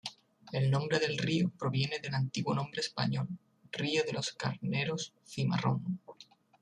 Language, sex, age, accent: Spanish, male, 19-29, España: Sur peninsular (Andalucia, Extremadura, Murcia)